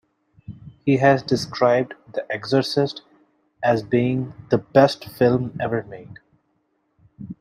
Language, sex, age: English, male, 19-29